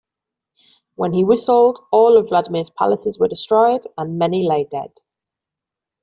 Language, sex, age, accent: English, female, 19-29, England English